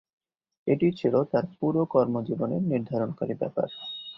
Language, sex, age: Bengali, male, 19-29